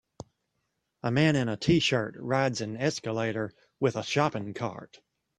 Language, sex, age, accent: English, male, 40-49, United States English